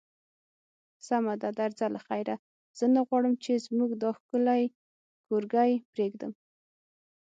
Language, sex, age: Pashto, female, 19-29